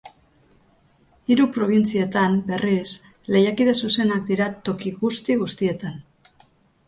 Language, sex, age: Basque, female, 50-59